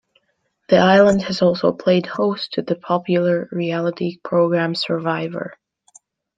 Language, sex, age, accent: English, female, under 19, United States English